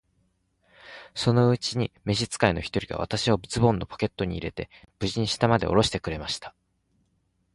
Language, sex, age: Japanese, male, 40-49